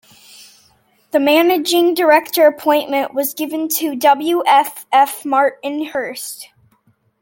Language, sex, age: English, female, under 19